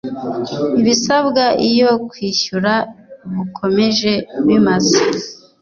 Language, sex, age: Kinyarwanda, female, 40-49